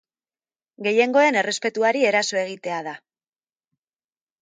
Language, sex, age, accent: Basque, female, 30-39, Erdialdekoa edo Nafarra (Gipuzkoa, Nafarroa)